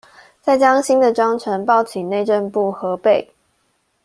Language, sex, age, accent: Chinese, female, 19-29, 出生地：宜蘭縣